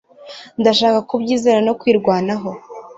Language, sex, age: Kinyarwanda, female, 19-29